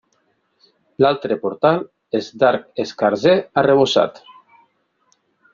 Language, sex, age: Catalan, male, 40-49